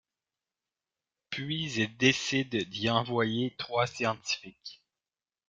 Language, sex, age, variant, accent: French, male, 30-39, Français d'Amérique du Nord, Français du Canada